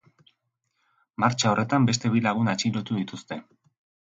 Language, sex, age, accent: Basque, male, 40-49, Erdialdekoa edo Nafarra (Gipuzkoa, Nafarroa)